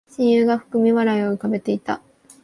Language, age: Japanese, 19-29